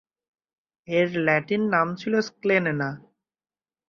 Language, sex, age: Bengali, male, 19-29